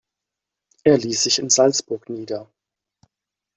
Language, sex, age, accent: German, male, 40-49, Deutschland Deutsch